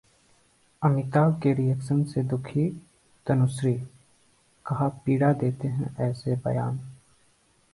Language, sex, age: Hindi, male, 30-39